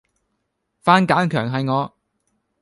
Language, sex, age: Cantonese, male, 19-29